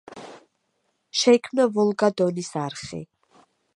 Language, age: Georgian, 30-39